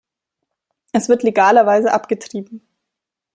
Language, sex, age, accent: German, female, 19-29, Deutschland Deutsch